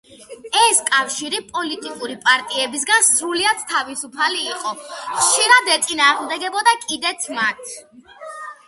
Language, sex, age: Georgian, female, under 19